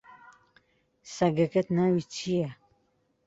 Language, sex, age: Central Kurdish, female, 30-39